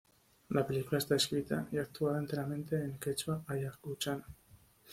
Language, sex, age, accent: Spanish, male, 19-29, España: Norte peninsular (Asturias, Castilla y León, Cantabria, País Vasco, Navarra, Aragón, La Rioja, Guadalajara, Cuenca)